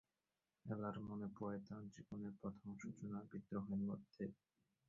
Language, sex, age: Bengali, male, 19-29